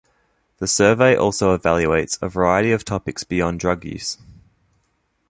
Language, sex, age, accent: English, male, 19-29, Australian English